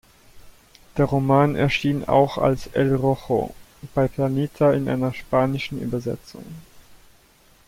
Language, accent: German, Deutschland Deutsch